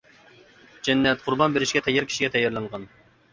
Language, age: Uyghur, 30-39